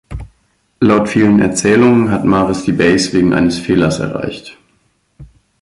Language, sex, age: German, male, 19-29